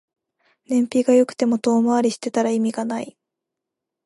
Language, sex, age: Japanese, female, 19-29